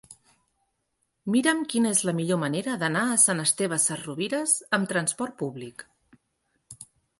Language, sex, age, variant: Catalan, female, 40-49, Central